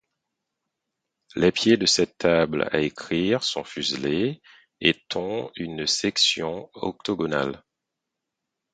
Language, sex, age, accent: French, male, 30-39, Français d’Haïti